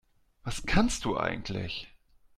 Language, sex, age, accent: German, male, 40-49, Deutschland Deutsch